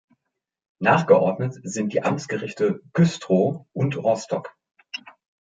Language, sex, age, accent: German, male, 40-49, Deutschland Deutsch